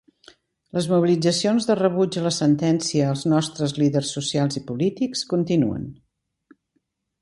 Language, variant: Catalan, Central